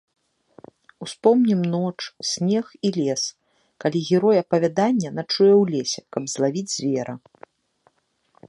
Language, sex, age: Belarusian, female, 30-39